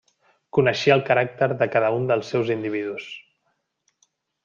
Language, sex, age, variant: Catalan, male, 30-39, Central